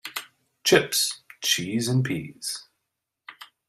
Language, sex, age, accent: English, male, 30-39, United States English